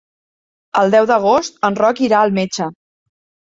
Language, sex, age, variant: Catalan, female, 40-49, Central